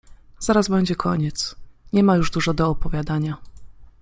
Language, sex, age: Polish, female, 19-29